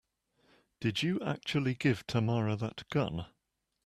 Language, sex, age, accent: English, male, 50-59, England English